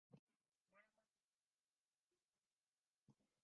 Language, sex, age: Spanish, female, 19-29